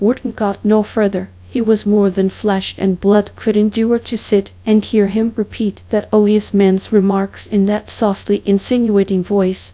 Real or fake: fake